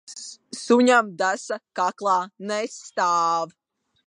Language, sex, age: Latvian, male, under 19